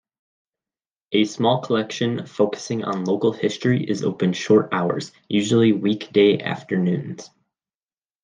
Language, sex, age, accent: English, male, 19-29, United States English